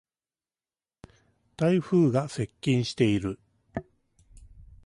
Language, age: Japanese, 50-59